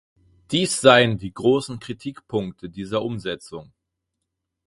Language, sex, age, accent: German, male, 19-29, Deutschland Deutsch